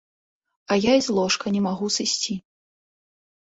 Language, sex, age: Belarusian, female, 19-29